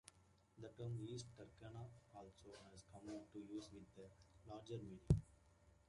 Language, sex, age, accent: English, male, 19-29, United States English